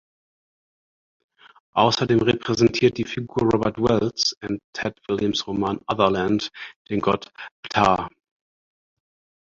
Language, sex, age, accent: German, male, 30-39, Deutschland Deutsch